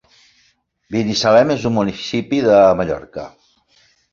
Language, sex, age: Catalan, male, 60-69